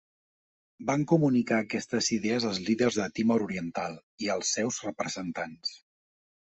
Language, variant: Catalan, Central